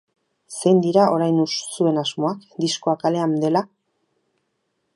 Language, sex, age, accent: Basque, female, 40-49, Erdialdekoa edo Nafarra (Gipuzkoa, Nafarroa)